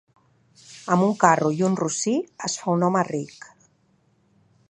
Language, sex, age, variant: Catalan, female, 40-49, Central